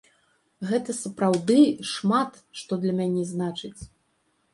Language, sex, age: Belarusian, female, 40-49